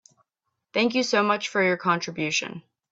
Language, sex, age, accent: English, female, 19-29, United States English